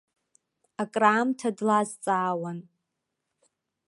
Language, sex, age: Abkhazian, female, 19-29